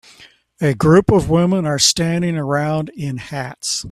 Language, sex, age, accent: English, male, 70-79, United States English